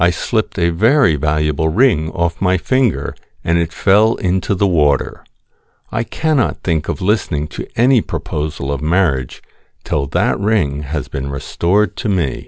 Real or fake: real